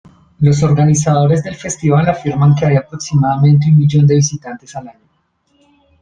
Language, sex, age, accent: Spanish, male, 30-39, Andino-Pacífico: Colombia, Perú, Ecuador, oeste de Bolivia y Venezuela andina